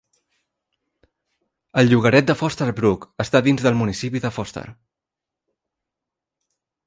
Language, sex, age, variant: Catalan, male, 19-29, Central